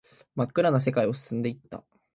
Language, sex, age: Japanese, male, 19-29